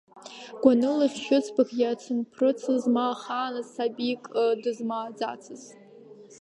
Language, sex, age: Abkhazian, female, under 19